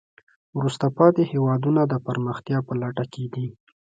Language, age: Pashto, 19-29